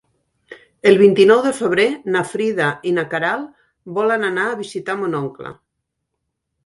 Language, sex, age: Catalan, female, 60-69